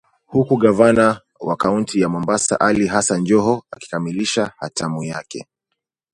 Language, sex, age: Swahili, male, 30-39